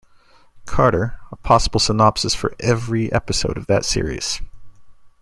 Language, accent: English, United States English